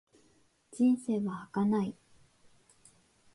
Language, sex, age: Japanese, female, 30-39